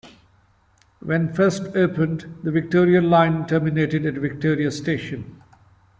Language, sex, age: English, male, 50-59